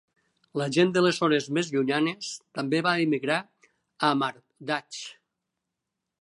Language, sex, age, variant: Catalan, male, 60-69, Nord-Occidental